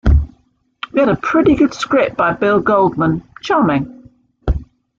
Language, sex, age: English, female, 50-59